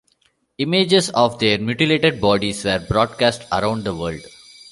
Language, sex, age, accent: English, male, 40-49, India and South Asia (India, Pakistan, Sri Lanka)